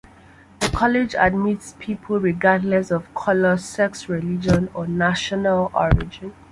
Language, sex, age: English, female, 30-39